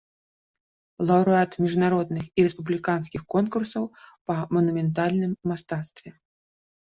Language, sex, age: Belarusian, female, 30-39